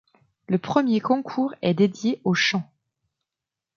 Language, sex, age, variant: French, female, 40-49, Français de métropole